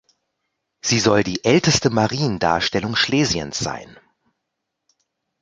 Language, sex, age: German, male, 40-49